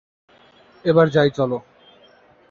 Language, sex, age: Bengali, male, 19-29